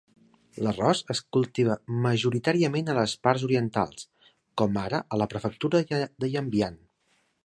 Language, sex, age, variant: Catalan, female, 40-49, Central